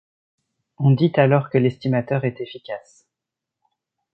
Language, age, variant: French, 19-29, Français de métropole